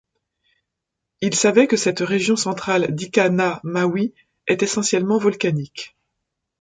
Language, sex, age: French, female, 50-59